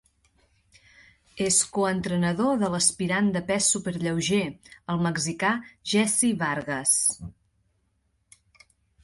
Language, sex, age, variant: Catalan, female, 30-39, Central